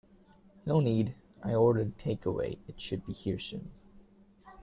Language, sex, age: English, male, 19-29